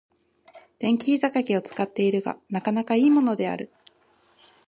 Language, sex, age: Japanese, female, 19-29